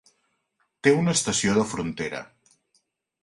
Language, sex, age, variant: Catalan, male, 40-49, Central